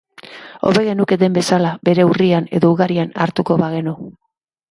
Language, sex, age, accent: Basque, female, 50-59, Mendebalekoa (Araba, Bizkaia, Gipuzkoako mendebaleko herri batzuk)